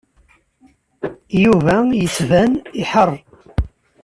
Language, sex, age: Kabyle, male, 40-49